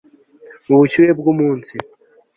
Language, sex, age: Kinyarwanda, male, 19-29